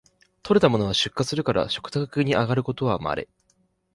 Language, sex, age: Japanese, male, 19-29